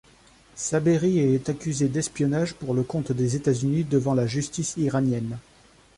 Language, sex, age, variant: French, male, 30-39, Français de métropole